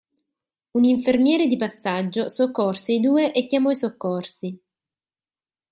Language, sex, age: Italian, female, 19-29